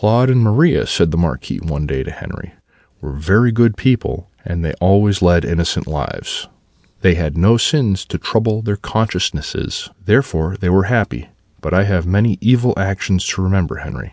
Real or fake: real